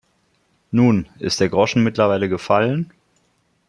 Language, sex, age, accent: German, male, 30-39, Deutschland Deutsch